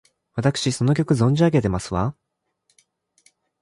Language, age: Japanese, 19-29